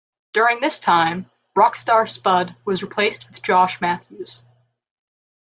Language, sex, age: English, female, under 19